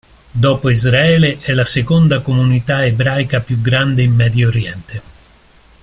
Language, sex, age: Italian, male, 50-59